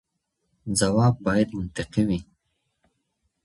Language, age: Pashto, 30-39